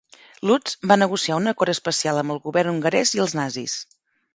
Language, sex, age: Catalan, female, 40-49